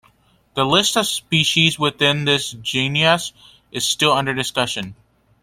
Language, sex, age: English, male, under 19